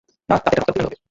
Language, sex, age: Bengali, male, 19-29